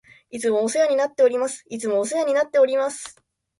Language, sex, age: Japanese, female, 19-29